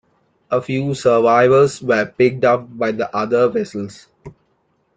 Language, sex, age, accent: English, male, 19-29, India and South Asia (India, Pakistan, Sri Lanka)